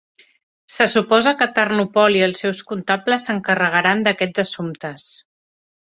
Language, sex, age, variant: Catalan, female, 40-49, Central